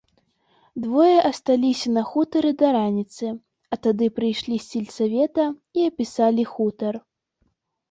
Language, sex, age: Belarusian, female, under 19